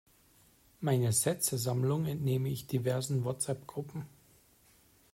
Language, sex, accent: German, male, Deutschland Deutsch